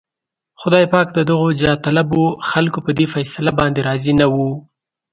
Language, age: Pashto, 19-29